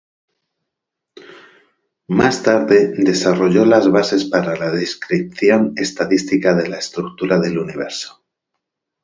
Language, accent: Spanish, España: Centro-Sur peninsular (Madrid, Toledo, Castilla-La Mancha)